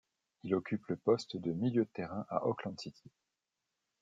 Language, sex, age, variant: French, male, 40-49, Français de métropole